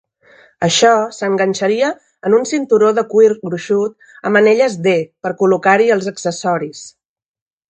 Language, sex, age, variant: Catalan, female, 40-49, Central